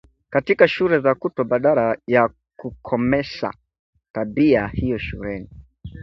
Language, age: Swahili, 19-29